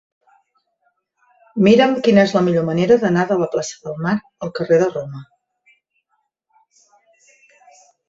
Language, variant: Catalan, Central